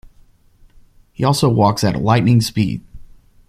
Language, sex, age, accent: English, male, 30-39, United States English